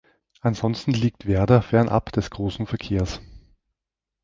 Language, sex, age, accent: German, male, 40-49, Österreichisches Deutsch